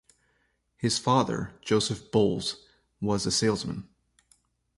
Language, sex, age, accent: English, male, 30-39, Canadian English